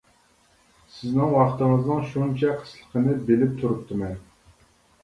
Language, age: Uyghur, 40-49